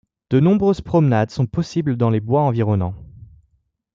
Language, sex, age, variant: French, male, 19-29, Français de métropole